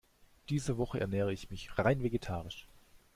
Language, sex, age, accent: German, male, 30-39, Deutschland Deutsch